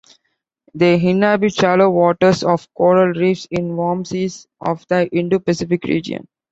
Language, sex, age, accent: English, male, 19-29, India and South Asia (India, Pakistan, Sri Lanka)